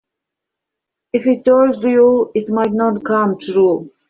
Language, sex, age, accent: English, female, 50-59, Australian English